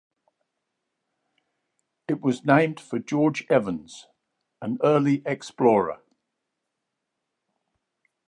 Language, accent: English, England English